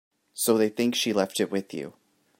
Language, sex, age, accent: English, male, 19-29, United States English